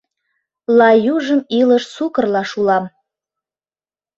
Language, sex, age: Mari, female, 40-49